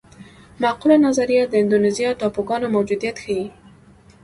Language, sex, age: Pashto, female, 19-29